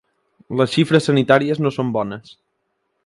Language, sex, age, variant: Catalan, male, 19-29, Central